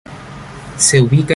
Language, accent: Spanish, América central